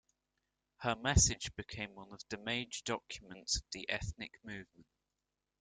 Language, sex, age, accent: English, male, under 19, England English